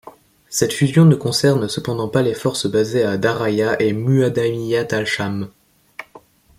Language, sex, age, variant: French, male, under 19, Français de métropole